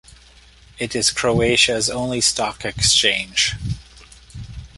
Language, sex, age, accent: English, male, 50-59, Canadian English